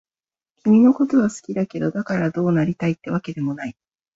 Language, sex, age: Japanese, female, 19-29